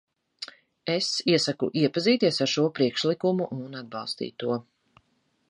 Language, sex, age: Latvian, female, 30-39